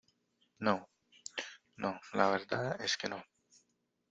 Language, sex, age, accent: Spanish, male, 19-29, Andino-Pacífico: Colombia, Perú, Ecuador, oeste de Bolivia y Venezuela andina